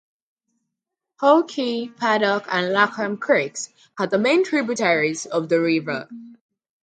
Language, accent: English, United States English